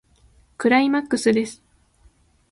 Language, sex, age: Japanese, female, 19-29